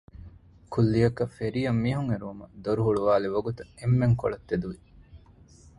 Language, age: Divehi, 30-39